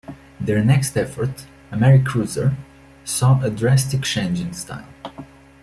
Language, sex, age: English, male, 19-29